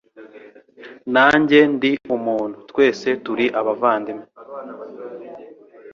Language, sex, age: Kinyarwanda, male, 19-29